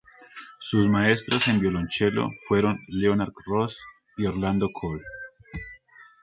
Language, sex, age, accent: Spanish, male, 30-39, Andino-Pacífico: Colombia, Perú, Ecuador, oeste de Bolivia y Venezuela andina